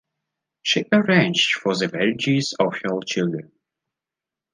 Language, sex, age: English, male, under 19